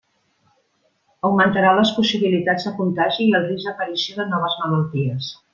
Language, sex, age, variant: Catalan, female, 50-59, Central